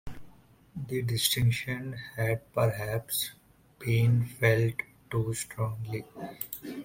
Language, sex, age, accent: English, male, 19-29, India and South Asia (India, Pakistan, Sri Lanka)